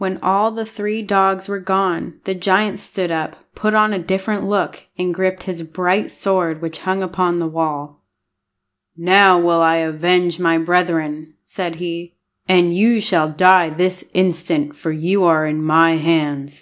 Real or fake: real